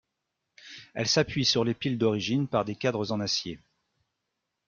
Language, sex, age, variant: French, male, 40-49, Français de métropole